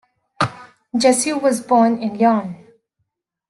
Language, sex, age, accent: English, female, 19-29, United States English